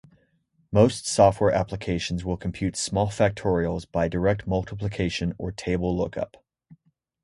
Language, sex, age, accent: English, male, 19-29, United States English